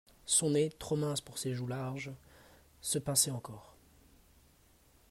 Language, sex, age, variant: French, male, 30-39, Français de métropole